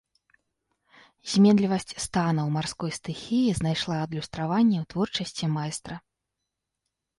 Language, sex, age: Belarusian, female, 19-29